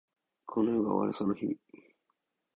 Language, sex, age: Japanese, male, 19-29